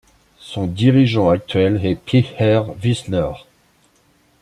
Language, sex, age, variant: French, male, 50-59, Français de métropole